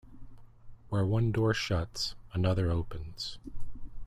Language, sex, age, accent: English, male, 30-39, United States English